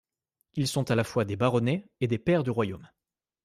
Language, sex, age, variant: French, male, 19-29, Français de métropole